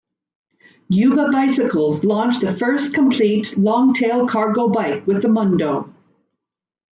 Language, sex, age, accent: English, female, 40-49, Canadian English